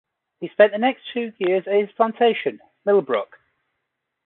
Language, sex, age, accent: English, male, 19-29, England English